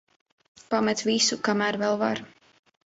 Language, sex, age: Latvian, female, under 19